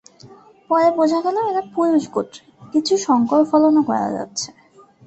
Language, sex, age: Bengali, female, 19-29